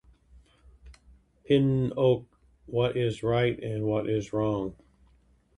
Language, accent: English, United States English